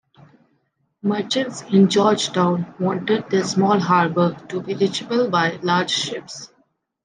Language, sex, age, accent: English, female, 19-29, India and South Asia (India, Pakistan, Sri Lanka)